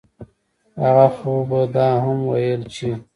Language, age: Pashto, 30-39